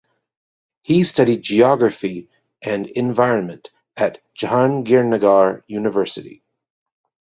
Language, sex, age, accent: English, male, 40-49, United States English